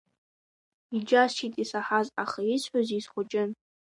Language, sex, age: Abkhazian, female, 19-29